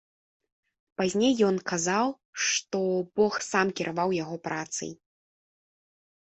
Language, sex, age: Belarusian, female, 19-29